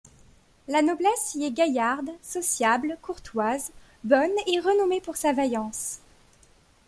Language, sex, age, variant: French, female, 19-29, Français de métropole